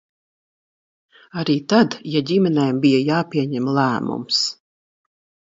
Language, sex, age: Latvian, female, 60-69